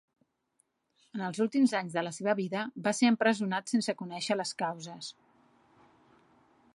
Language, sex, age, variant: Catalan, female, 50-59, Central